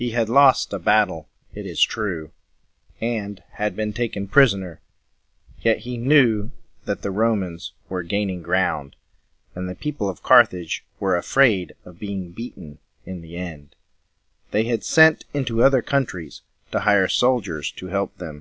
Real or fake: real